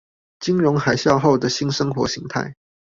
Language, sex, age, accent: Chinese, male, under 19, 出生地：新北市